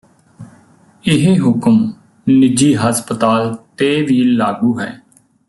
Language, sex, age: Punjabi, male, 30-39